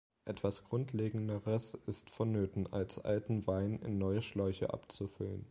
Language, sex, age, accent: German, male, 19-29, Deutschland Deutsch